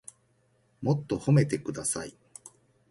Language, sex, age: Japanese, male, 40-49